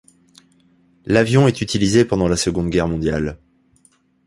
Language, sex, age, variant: French, male, 40-49, Français de métropole